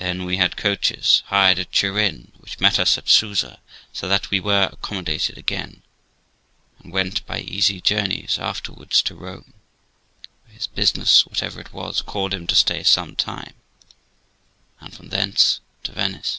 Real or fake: real